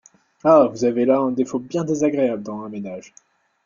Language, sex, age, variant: French, male, 19-29, Français de métropole